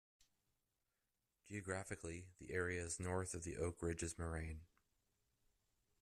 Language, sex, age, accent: English, male, 30-39, Canadian English